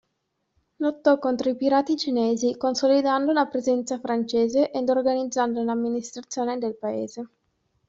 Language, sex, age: Italian, female, 19-29